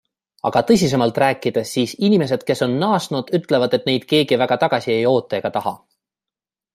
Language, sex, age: Estonian, male, 30-39